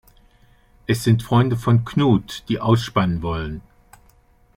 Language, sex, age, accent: German, male, 60-69, Deutschland Deutsch